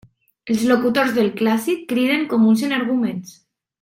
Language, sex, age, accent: Catalan, female, 19-29, valencià